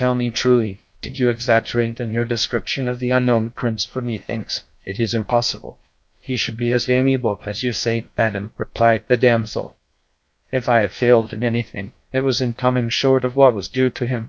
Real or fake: fake